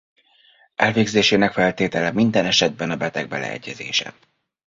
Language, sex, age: Hungarian, male, 30-39